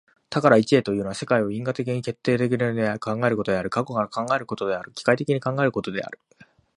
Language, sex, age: Japanese, male, 19-29